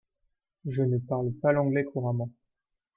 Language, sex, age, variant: French, male, 19-29, Français de métropole